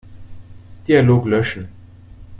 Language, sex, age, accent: German, male, 40-49, Deutschland Deutsch